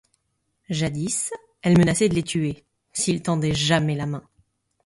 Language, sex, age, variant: French, female, 30-39, Français de métropole